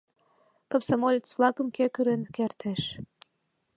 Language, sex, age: Mari, female, under 19